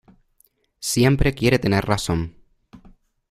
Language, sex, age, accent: Spanish, male, 19-29, España: Islas Canarias